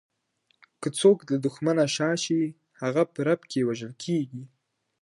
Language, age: Pashto, 19-29